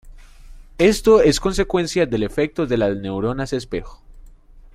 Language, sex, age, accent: Spanish, male, 19-29, Caribe: Cuba, Venezuela, Puerto Rico, República Dominicana, Panamá, Colombia caribeña, México caribeño, Costa del golfo de México